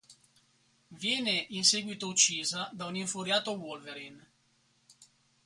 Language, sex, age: Italian, male, 40-49